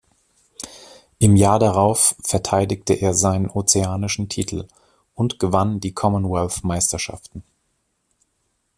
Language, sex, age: German, male, 40-49